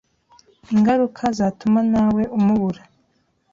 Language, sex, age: Kinyarwanda, female, 19-29